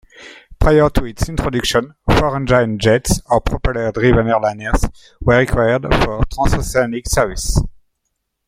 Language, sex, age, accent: English, male, 40-49, England English